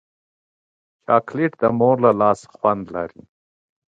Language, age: Pashto, 30-39